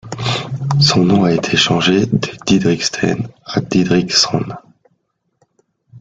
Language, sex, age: French, male, 30-39